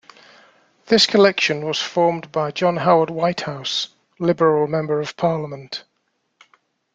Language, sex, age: English, male, 60-69